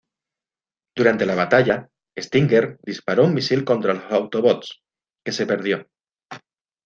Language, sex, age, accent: Spanish, male, 40-49, España: Sur peninsular (Andalucia, Extremadura, Murcia)